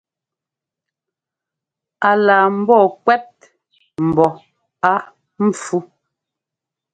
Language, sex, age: Ngomba, female, 40-49